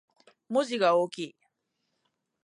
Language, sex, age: Japanese, female, 19-29